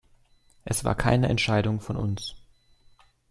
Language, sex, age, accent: German, male, under 19, Deutschland Deutsch